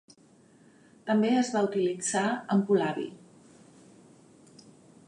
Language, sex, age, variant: Catalan, female, 50-59, Central